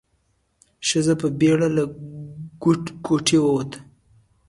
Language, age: Pashto, 19-29